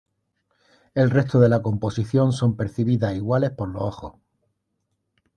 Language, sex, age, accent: Spanish, male, 50-59, España: Sur peninsular (Andalucia, Extremadura, Murcia)